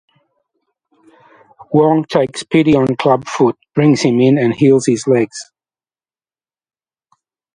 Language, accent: English, Australian English